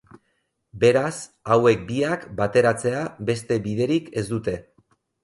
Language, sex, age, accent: Basque, male, 40-49, Erdialdekoa edo Nafarra (Gipuzkoa, Nafarroa)